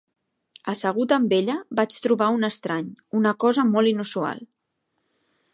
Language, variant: Catalan, Central